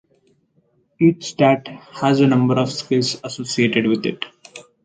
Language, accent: English, India and South Asia (India, Pakistan, Sri Lanka)